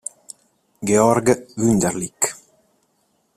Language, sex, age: Italian, male, 30-39